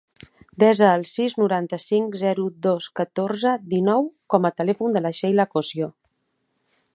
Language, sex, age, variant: Catalan, female, 50-59, Central